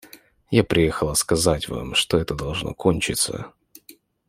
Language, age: Russian, 19-29